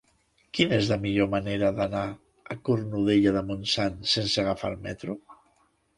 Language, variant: Catalan, Central